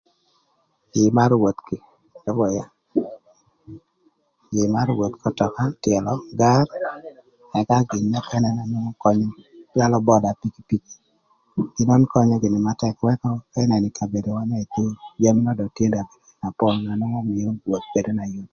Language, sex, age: Thur, male, 40-49